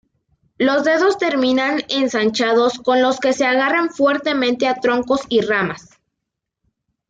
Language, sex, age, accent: Spanish, female, under 19, México